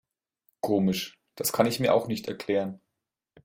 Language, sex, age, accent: German, male, 19-29, Deutschland Deutsch